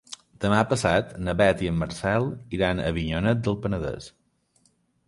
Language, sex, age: Catalan, male, 40-49